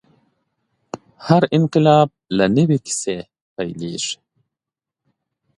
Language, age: Pashto, 30-39